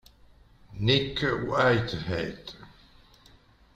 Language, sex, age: Italian, male, 60-69